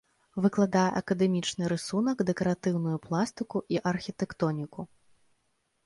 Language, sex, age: Belarusian, female, 30-39